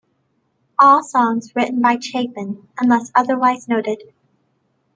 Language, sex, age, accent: English, female, 19-29, United States English